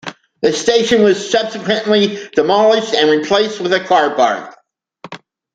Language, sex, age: English, male, 60-69